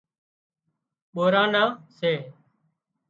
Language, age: Wadiyara Koli, 30-39